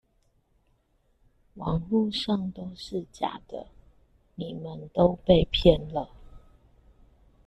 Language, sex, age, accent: Chinese, female, 40-49, 出生地：臺南市